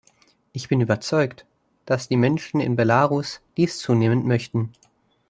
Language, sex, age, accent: German, male, under 19, Deutschland Deutsch